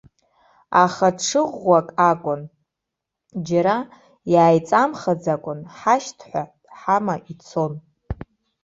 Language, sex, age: Abkhazian, female, 30-39